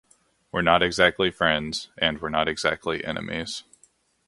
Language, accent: English, United States English